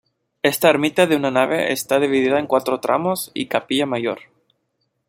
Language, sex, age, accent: Spanish, male, 19-29, México